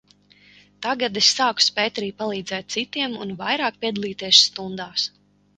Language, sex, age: Latvian, female, 19-29